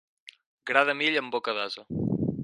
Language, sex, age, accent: Catalan, male, 19-29, Garrotxi